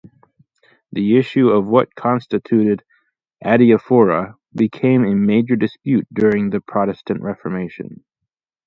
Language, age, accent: English, 30-39, United States English